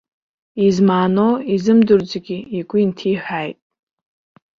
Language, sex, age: Abkhazian, male, under 19